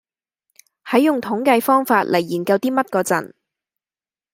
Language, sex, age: Cantonese, female, 19-29